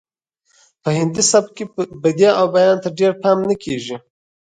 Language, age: Pashto, 19-29